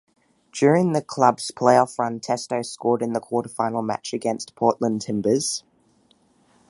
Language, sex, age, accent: English, male, under 19, Australian English